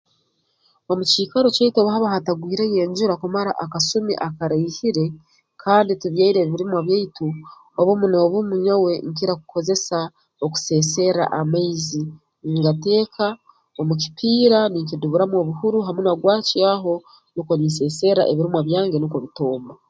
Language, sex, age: Tooro, female, 40-49